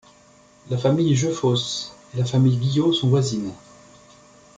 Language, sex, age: French, male, 50-59